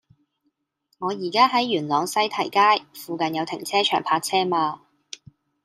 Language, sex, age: Cantonese, female, 19-29